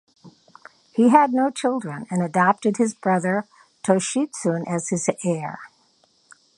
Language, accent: English, United States English